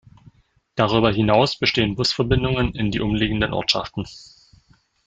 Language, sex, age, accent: German, male, 30-39, Deutschland Deutsch